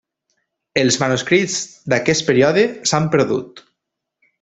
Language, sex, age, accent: Catalan, male, 19-29, valencià